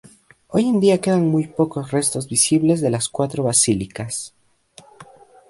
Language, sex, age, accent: Spanish, male, under 19, Andino-Pacífico: Colombia, Perú, Ecuador, oeste de Bolivia y Venezuela andina